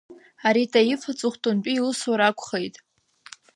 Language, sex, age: Abkhazian, female, under 19